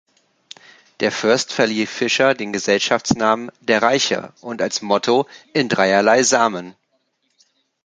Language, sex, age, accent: German, male, 30-39, Deutschland Deutsch